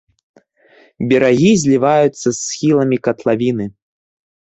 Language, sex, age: Belarusian, male, 19-29